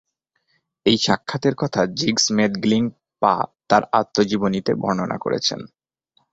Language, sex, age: Bengali, male, 19-29